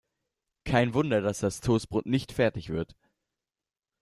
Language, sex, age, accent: German, male, under 19, Deutschland Deutsch